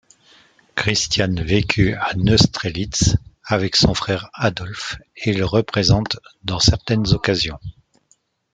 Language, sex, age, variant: French, male, 40-49, Français de métropole